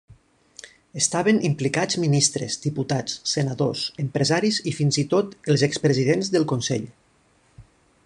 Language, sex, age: Catalan, male, 40-49